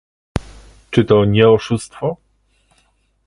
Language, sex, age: Polish, male, 30-39